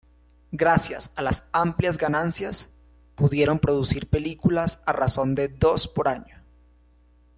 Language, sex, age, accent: Spanish, male, 19-29, Caribe: Cuba, Venezuela, Puerto Rico, República Dominicana, Panamá, Colombia caribeña, México caribeño, Costa del golfo de México